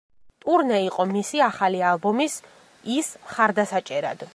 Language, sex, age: Georgian, female, 19-29